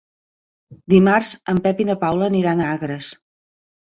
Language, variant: Catalan, Central